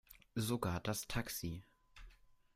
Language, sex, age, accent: German, male, under 19, Deutschland Deutsch